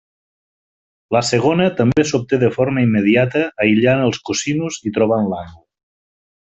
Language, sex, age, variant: Catalan, male, 40-49, Nord-Occidental